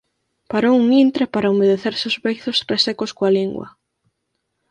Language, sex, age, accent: Galician, female, under 19, Normativo (estándar)